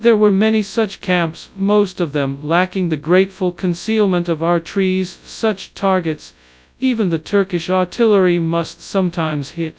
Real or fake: fake